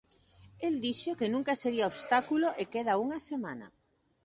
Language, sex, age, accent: Galician, female, 30-39, Normativo (estándar)